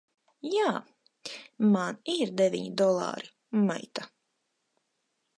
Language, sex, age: Latvian, female, 30-39